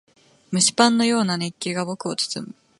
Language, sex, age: Japanese, female, 19-29